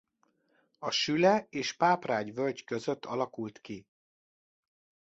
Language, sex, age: Hungarian, male, 40-49